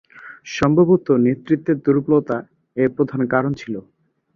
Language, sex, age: Bengali, male, 19-29